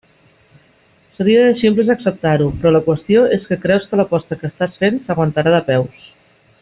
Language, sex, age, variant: Catalan, female, 40-49, Central